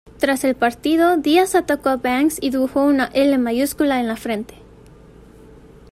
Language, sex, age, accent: Spanish, female, 19-29, México